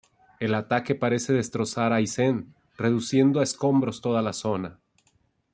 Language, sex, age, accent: Spanish, male, 40-49, México